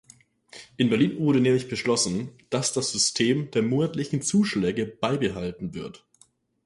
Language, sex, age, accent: German, male, 19-29, Deutschland Deutsch